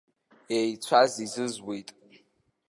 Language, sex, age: Abkhazian, male, under 19